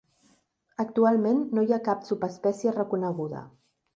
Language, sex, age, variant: Catalan, female, 40-49, Central